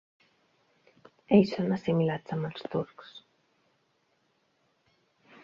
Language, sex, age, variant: Catalan, female, 40-49, Central